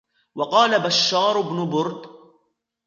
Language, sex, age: Arabic, male, 19-29